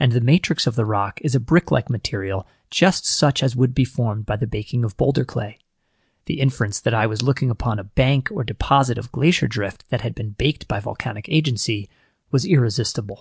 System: none